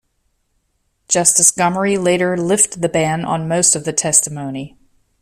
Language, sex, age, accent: English, female, 50-59, United States English